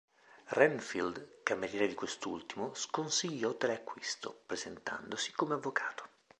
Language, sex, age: Italian, male, 50-59